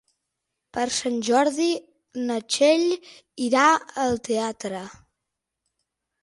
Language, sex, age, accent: Catalan, female, 19-29, nord-occidental; septentrional